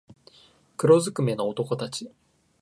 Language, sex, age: Japanese, male, 19-29